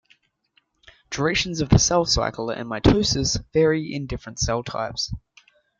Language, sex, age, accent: English, male, under 19, Australian English